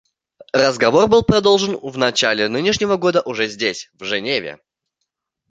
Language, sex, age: Russian, male, 19-29